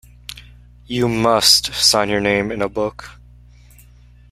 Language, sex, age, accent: English, male, under 19, United States English